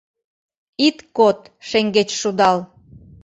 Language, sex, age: Mari, female, 30-39